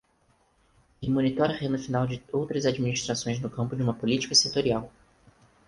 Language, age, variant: Portuguese, under 19, Portuguese (Brasil)